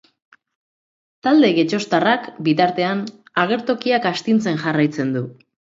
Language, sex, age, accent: Basque, female, 30-39, Mendebalekoa (Araba, Bizkaia, Gipuzkoako mendebaleko herri batzuk)